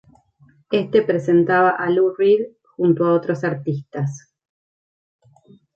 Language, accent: Spanish, Rioplatense: Argentina, Uruguay, este de Bolivia, Paraguay